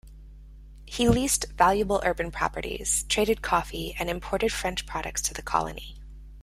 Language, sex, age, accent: English, female, 30-39, United States English